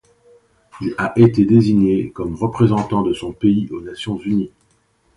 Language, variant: French, Français de métropole